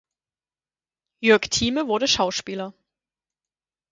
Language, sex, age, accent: German, female, 30-39, Deutschland Deutsch